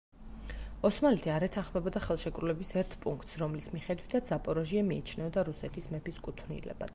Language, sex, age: Georgian, female, 40-49